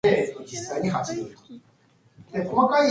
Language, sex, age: English, female, 19-29